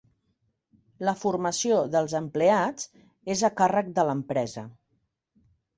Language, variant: Catalan, Central